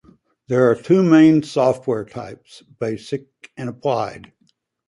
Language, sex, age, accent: English, male, 70-79, United States English